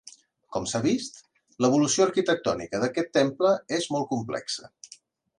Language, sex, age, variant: Catalan, male, 30-39, Central